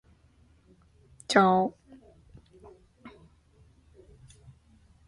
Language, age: Chinese, 19-29